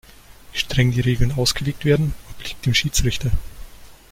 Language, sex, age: German, male, 19-29